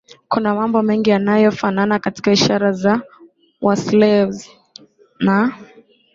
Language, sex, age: Swahili, female, 19-29